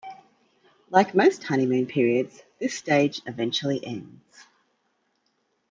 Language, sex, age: English, female, 40-49